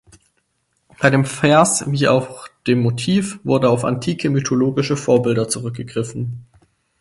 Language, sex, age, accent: German, male, under 19, Deutschland Deutsch